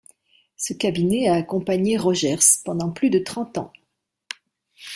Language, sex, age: French, female, 60-69